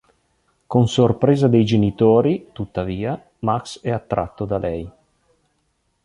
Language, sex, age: Italian, male, 40-49